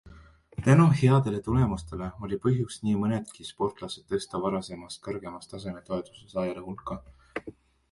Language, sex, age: Estonian, male, 19-29